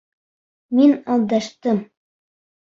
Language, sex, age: Bashkir, male, under 19